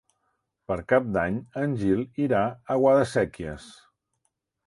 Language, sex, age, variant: Catalan, male, 60-69, Central